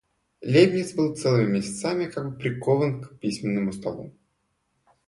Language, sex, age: Russian, male, 19-29